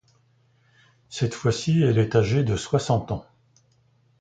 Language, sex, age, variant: French, male, 70-79, Français de métropole